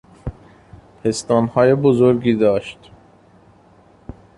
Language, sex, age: Persian, male, 19-29